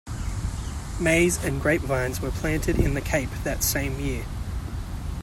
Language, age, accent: English, 30-39, Australian English